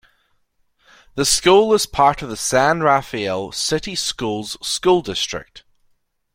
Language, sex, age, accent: English, male, 19-29, Scottish English